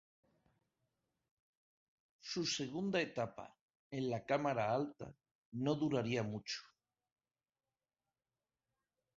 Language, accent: Spanish, España: Sur peninsular (Andalucia, Extremadura, Murcia)